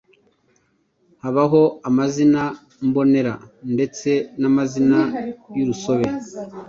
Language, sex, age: Kinyarwanda, male, 40-49